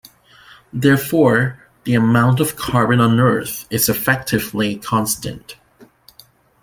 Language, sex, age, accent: English, male, 30-39, Canadian English